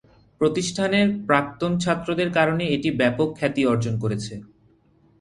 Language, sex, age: Bengali, male, 19-29